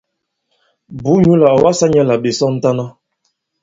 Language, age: Bankon, 40-49